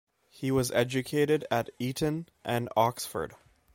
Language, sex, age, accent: English, male, 19-29, Canadian English